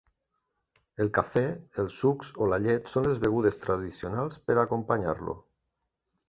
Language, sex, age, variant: Catalan, male, 40-49, Nord-Occidental